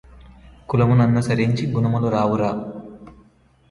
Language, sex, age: Telugu, male, under 19